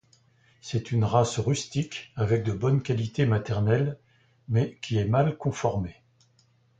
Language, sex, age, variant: French, male, 70-79, Français de métropole